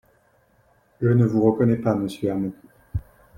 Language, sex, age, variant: French, male, 30-39, Français de métropole